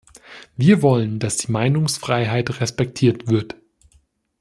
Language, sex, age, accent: German, male, 19-29, Deutschland Deutsch